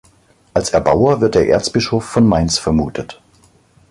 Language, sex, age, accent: German, male, 40-49, Deutschland Deutsch